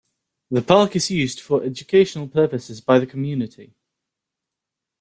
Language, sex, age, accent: English, male, 19-29, England English